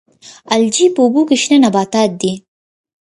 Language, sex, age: Pashto, female, 19-29